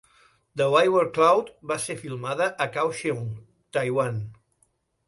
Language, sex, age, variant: Catalan, male, 50-59, Central